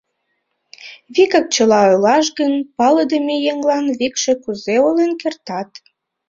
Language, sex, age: Mari, female, 19-29